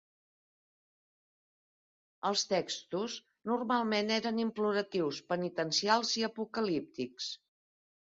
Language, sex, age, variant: Catalan, female, 60-69, Central